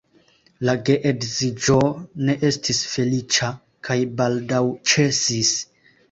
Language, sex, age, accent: Esperanto, male, 19-29, Internacia